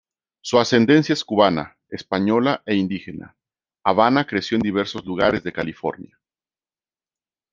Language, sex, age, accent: Spanish, male, 40-49, México